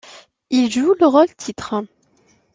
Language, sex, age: French, female, 30-39